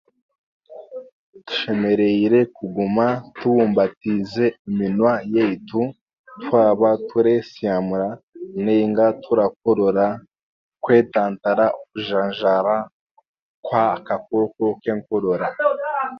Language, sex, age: Chiga, male, 19-29